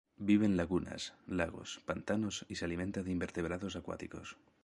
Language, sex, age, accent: Spanish, male, 30-39, España: Norte peninsular (Asturias, Castilla y León, Cantabria, País Vasco, Navarra, Aragón, La Rioja, Guadalajara, Cuenca)